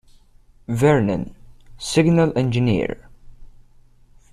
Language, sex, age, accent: English, male, under 19, United States English